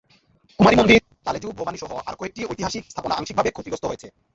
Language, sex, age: Bengali, male, 19-29